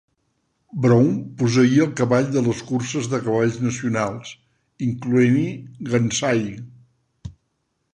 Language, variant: Catalan, Central